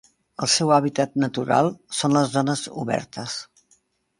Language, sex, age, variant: Catalan, female, 70-79, Central